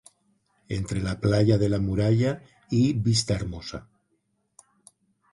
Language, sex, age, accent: Spanish, male, 50-59, España: Norte peninsular (Asturias, Castilla y León, Cantabria, País Vasco, Navarra, Aragón, La Rioja, Guadalajara, Cuenca)